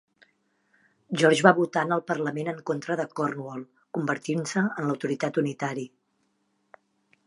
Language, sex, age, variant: Catalan, female, 40-49, Central